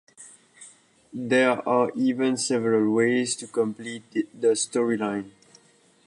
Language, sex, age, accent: English, male, 19-29, United States English